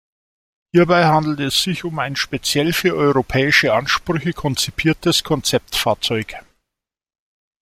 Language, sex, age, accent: German, male, 50-59, Deutschland Deutsch